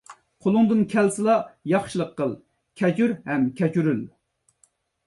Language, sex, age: Uyghur, male, 30-39